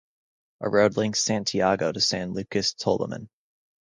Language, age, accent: English, 19-29, United States English